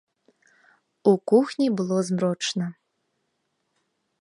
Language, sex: Belarusian, female